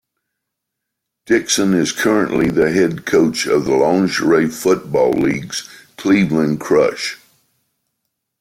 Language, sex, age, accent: English, male, 60-69, United States English